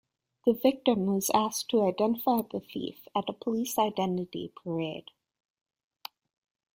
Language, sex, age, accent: English, female, 30-39, United States English